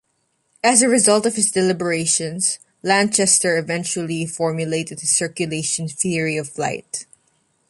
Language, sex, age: English, female, 19-29